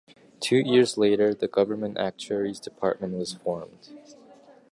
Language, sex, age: English, male, 19-29